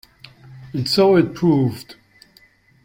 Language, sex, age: English, male, 60-69